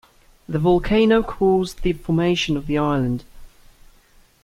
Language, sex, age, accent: English, male, 19-29, England English